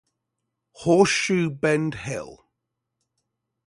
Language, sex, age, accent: English, male, 40-49, England English